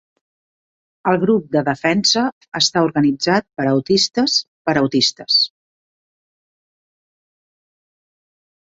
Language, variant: Catalan, Central